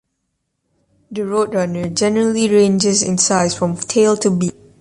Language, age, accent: English, under 19, United States English